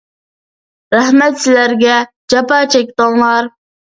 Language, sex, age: Uyghur, male, under 19